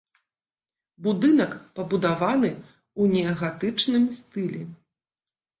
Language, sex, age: Belarusian, female, 40-49